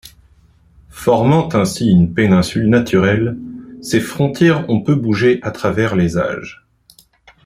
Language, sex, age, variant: French, male, 30-39, Français de métropole